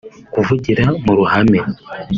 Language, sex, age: Kinyarwanda, male, 19-29